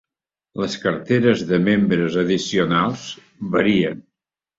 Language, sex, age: Catalan, male, 70-79